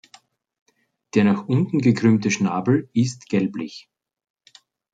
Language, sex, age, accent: German, male, 40-49, Österreichisches Deutsch